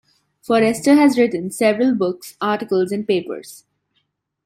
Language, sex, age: English, female, 19-29